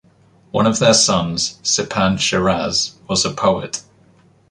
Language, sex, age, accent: English, male, 19-29, England English